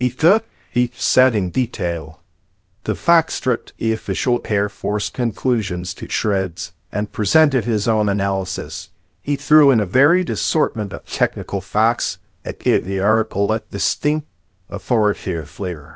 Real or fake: fake